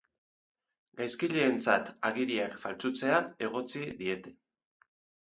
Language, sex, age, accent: Basque, male, 50-59, Erdialdekoa edo Nafarra (Gipuzkoa, Nafarroa)